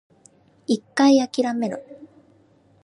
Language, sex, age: Japanese, female, 19-29